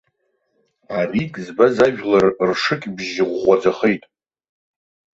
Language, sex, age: Abkhazian, male, 30-39